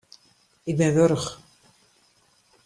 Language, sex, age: Western Frisian, female, 50-59